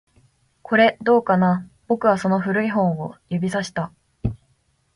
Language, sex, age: Japanese, female, 19-29